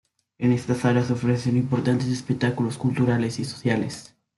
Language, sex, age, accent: Spanish, male, under 19, México